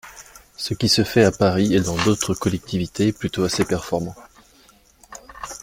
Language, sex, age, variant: French, male, 30-39, Français de métropole